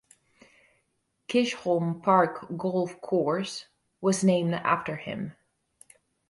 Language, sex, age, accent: English, female, 30-39, United States English